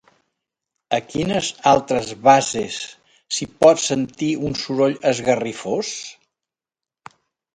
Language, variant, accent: Catalan, Central, central